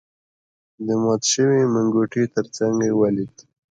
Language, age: Pashto, under 19